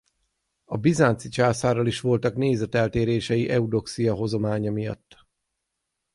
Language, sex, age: Hungarian, male, 40-49